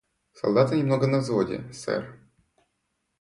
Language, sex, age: Russian, male, 19-29